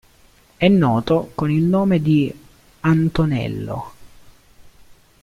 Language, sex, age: Italian, male, 19-29